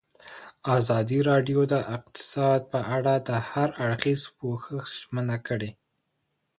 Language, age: Pashto, 19-29